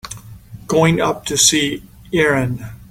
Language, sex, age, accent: English, male, 50-59, United States English